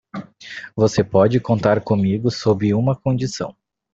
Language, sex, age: Portuguese, male, 19-29